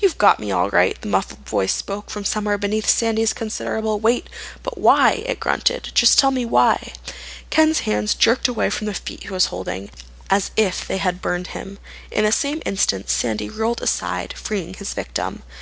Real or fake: real